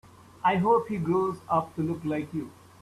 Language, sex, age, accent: English, male, 19-29, India and South Asia (India, Pakistan, Sri Lanka)